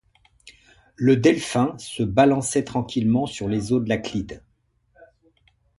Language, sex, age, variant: French, male, 50-59, Français de métropole